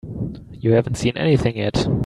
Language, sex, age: English, male, 19-29